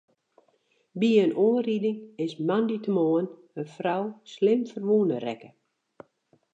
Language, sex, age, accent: Western Frisian, female, 60-69, Wâldfrysk